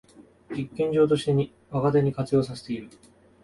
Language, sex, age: Japanese, male, 19-29